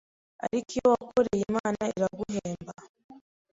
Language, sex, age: Kinyarwanda, female, 19-29